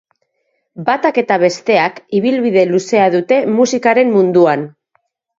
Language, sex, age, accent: Basque, female, 40-49, Mendebalekoa (Araba, Bizkaia, Gipuzkoako mendebaleko herri batzuk)